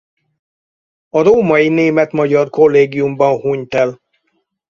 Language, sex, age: Hungarian, male, 60-69